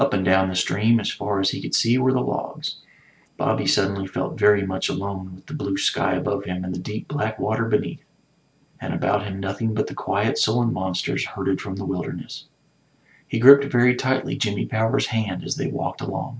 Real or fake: real